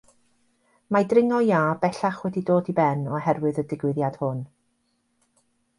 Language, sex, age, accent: Welsh, female, 60-69, Y Deyrnas Unedig Cymraeg